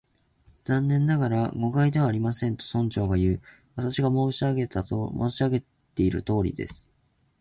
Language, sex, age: Japanese, male, 19-29